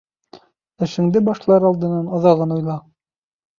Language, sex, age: Bashkir, male, 19-29